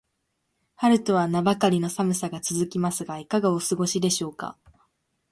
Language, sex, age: Japanese, female, under 19